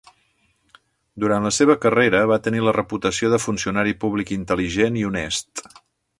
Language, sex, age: Catalan, male, 50-59